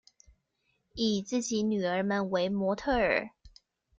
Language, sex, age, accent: Chinese, female, 30-39, 出生地：臺中市